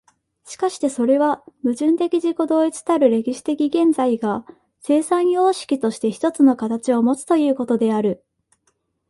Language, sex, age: Japanese, female, 19-29